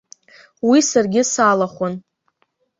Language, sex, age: Abkhazian, female, under 19